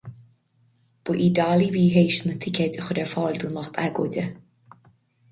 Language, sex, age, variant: Irish, female, 30-39, Gaeilge Chonnacht